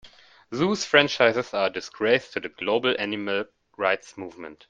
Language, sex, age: English, male, 19-29